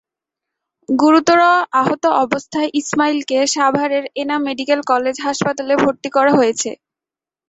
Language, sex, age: Bengali, female, 19-29